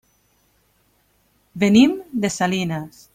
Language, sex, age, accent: Catalan, female, 30-39, valencià